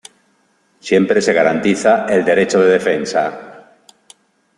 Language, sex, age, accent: Spanish, male, 50-59, España: Norte peninsular (Asturias, Castilla y León, Cantabria, País Vasco, Navarra, Aragón, La Rioja, Guadalajara, Cuenca)